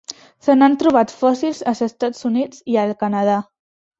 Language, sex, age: Catalan, female, under 19